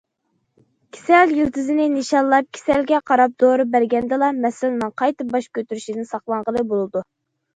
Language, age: Uyghur, under 19